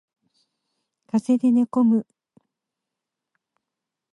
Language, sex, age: Japanese, female, 50-59